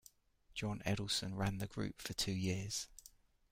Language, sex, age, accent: English, male, 50-59, England English